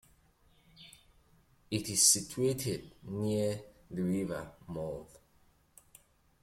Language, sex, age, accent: English, male, 19-29, England English